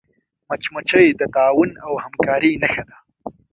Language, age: Pashto, under 19